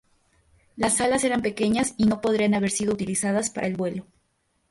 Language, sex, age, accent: Spanish, female, 19-29, México